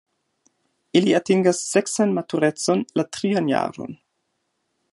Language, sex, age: Esperanto, male, 30-39